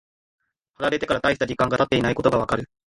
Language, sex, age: Japanese, male, 19-29